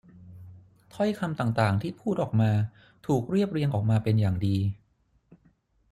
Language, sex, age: Thai, male, 40-49